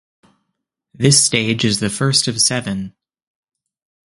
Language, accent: English, Canadian English